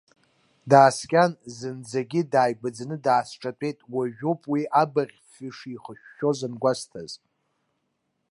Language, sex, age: Abkhazian, male, 19-29